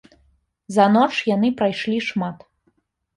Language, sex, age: Belarusian, female, 30-39